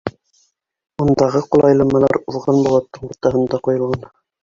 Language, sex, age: Bashkir, female, 60-69